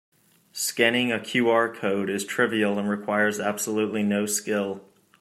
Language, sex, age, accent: English, male, 19-29, United States English